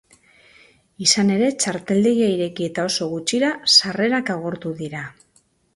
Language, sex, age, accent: Basque, female, 40-49, Mendebalekoa (Araba, Bizkaia, Gipuzkoako mendebaleko herri batzuk)